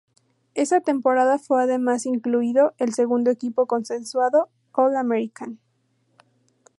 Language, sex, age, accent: Spanish, female, 19-29, México